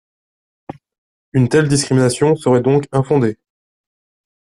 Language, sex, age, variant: French, male, 19-29, Français de métropole